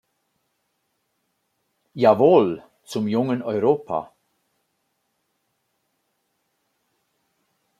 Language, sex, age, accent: German, male, 50-59, Schweizerdeutsch